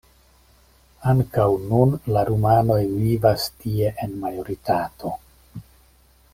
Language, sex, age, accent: Esperanto, male, 50-59, Internacia